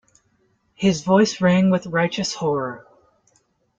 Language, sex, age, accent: English, male, 19-29, United States English